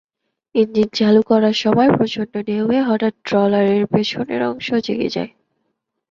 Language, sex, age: Bengali, female, 19-29